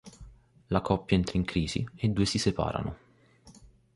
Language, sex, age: Italian, male, 19-29